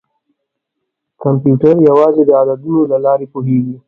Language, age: Pashto, 40-49